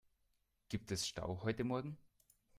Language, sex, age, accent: German, male, 19-29, Deutschland Deutsch